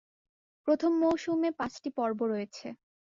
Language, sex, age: Bengali, female, under 19